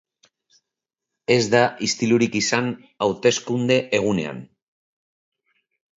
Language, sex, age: Basque, male, 50-59